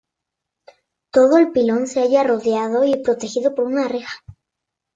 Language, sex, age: Spanish, female, under 19